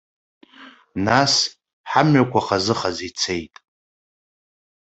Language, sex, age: Abkhazian, male, 30-39